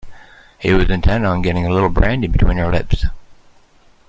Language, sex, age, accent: English, male, 50-59, Canadian English